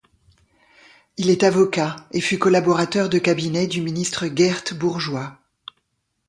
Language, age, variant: French, 60-69, Français de métropole